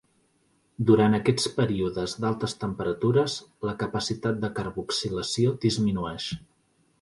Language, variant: Catalan, Central